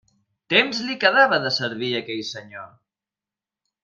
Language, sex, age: Catalan, male, 30-39